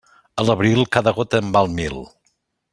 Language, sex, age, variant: Catalan, male, 60-69, Central